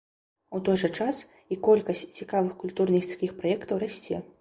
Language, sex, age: Belarusian, female, 19-29